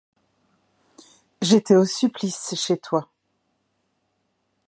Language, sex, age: French, female, 50-59